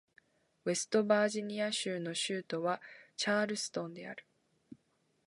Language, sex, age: Japanese, female, under 19